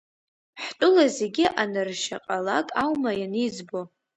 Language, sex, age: Abkhazian, female, under 19